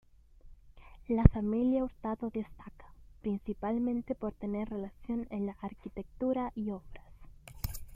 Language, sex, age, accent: Spanish, female, under 19, Chileno: Chile, Cuyo